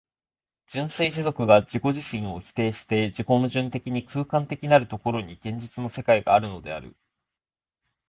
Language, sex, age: Japanese, male, 19-29